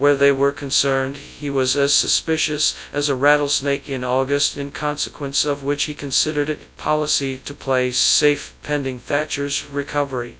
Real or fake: fake